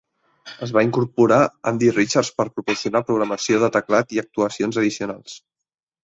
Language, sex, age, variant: Catalan, male, 30-39, Central